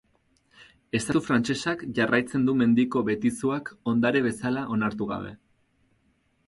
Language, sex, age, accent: Basque, male, 30-39, Erdialdekoa edo Nafarra (Gipuzkoa, Nafarroa)